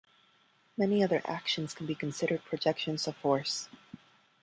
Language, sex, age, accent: English, female, 30-39, United States English